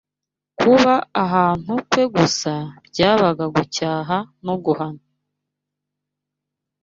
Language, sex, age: Kinyarwanda, female, 19-29